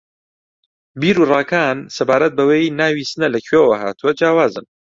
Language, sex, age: Central Kurdish, male, 19-29